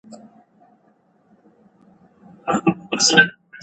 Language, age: Pashto, 19-29